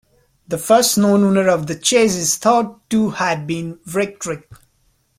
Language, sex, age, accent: English, male, 19-29, India and South Asia (India, Pakistan, Sri Lanka)